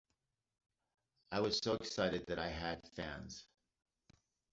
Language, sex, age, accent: English, male, 50-59, United States English